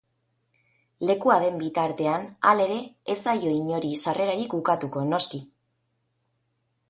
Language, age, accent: Basque, 30-39, Erdialdekoa edo Nafarra (Gipuzkoa, Nafarroa)